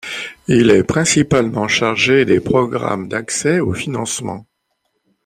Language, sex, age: French, male, 50-59